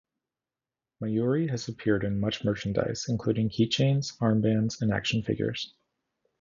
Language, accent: English, United States English